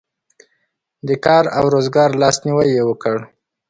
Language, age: Pashto, 19-29